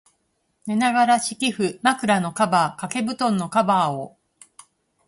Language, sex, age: Japanese, female, 50-59